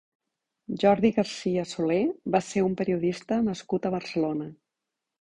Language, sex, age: Catalan, female, 50-59